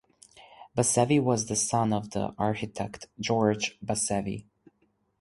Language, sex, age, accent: English, male, 19-29, United States English